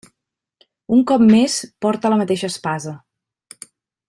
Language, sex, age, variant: Catalan, female, 40-49, Central